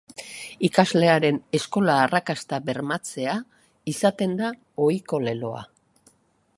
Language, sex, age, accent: Basque, female, 60-69, Erdialdekoa edo Nafarra (Gipuzkoa, Nafarroa)